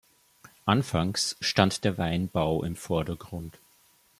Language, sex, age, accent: German, male, 19-29, Österreichisches Deutsch